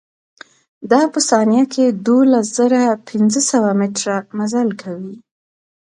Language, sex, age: Pashto, female, 30-39